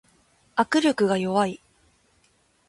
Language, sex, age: Japanese, female, under 19